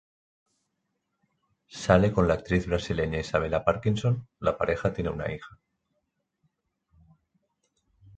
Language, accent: Spanish, España: Norte peninsular (Asturias, Castilla y León, Cantabria, País Vasco, Navarra, Aragón, La Rioja, Guadalajara, Cuenca)